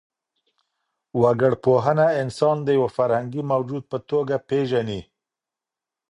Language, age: Pashto, 50-59